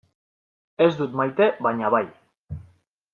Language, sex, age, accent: Basque, male, 19-29, Mendebalekoa (Araba, Bizkaia, Gipuzkoako mendebaleko herri batzuk)